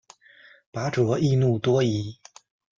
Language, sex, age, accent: Chinese, male, 40-49, 出生地：上海市